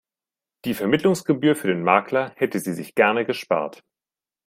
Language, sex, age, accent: German, male, 19-29, Deutschland Deutsch